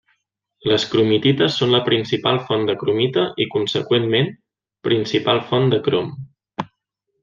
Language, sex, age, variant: Catalan, male, 19-29, Central